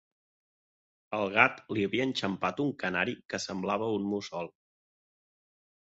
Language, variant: Catalan, Central